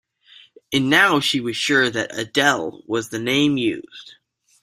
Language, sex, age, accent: English, male, under 19, United States English